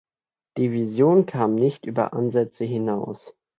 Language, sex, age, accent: German, male, under 19, Deutschland Deutsch